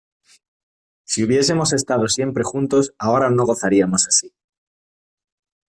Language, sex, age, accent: Spanish, male, 30-39, España: Norte peninsular (Asturias, Castilla y León, Cantabria, País Vasco, Navarra, Aragón, La Rioja, Guadalajara, Cuenca)